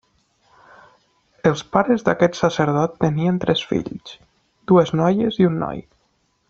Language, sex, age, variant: Catalan, male, 19-29, Nord-Occidental